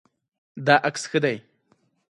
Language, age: Pashto, 19-29